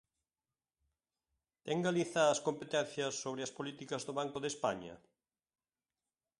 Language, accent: Galician, Oriental (común en zona oriental)